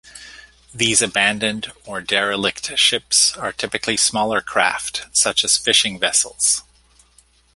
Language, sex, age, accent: English, male, 50-59, Canadian English